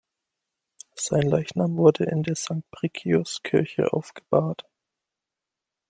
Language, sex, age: German, male, 19-29